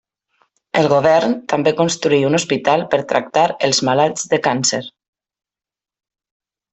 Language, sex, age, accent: Catalan, female, 30-39, valencià